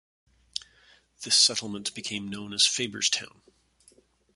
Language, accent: English, Canadian English